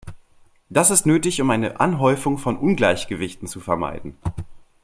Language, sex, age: German, male, 19-29